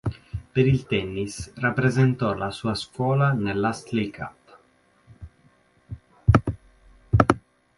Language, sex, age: Italian, male, 19-29